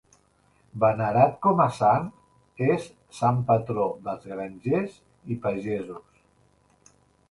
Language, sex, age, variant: Catalan, male, 50-59, Central